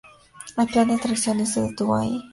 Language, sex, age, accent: Spanish, female, under 19, México